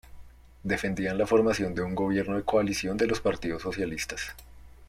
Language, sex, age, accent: Spanish, male, 19-29, Andino-Pacífico: Colombia, Perú, Ecuador, oeste de Bolivia y Venezuela andina